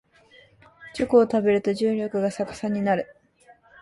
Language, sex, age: Japanese, female, under 19